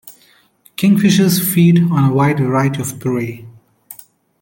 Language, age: English, 30-39